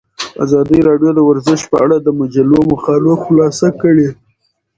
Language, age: Pashto, 19-29